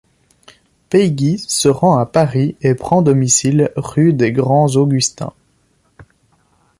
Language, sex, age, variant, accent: French, male, under 19, Français d'Europe, Français de Belgique